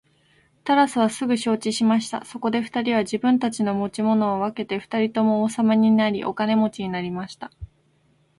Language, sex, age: Japanese, female, 19-29